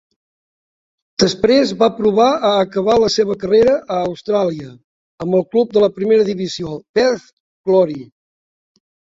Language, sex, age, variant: Catalan, male, 60-69, Septentrional